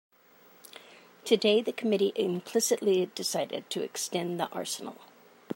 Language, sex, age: English, female, 60-69